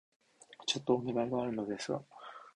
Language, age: Japanese, 19-29